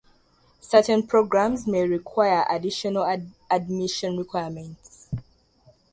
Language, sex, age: English, female, 19-29